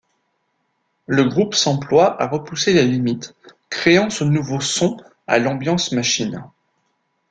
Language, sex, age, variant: French, male, 40-49, Français de métropole